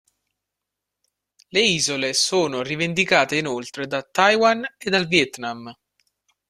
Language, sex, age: Italian, male, 19-29